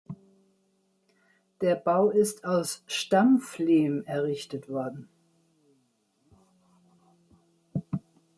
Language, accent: German, Deutschland Deutsch